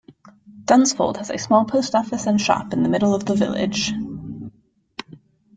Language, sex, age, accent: English, female, 19-29, United States English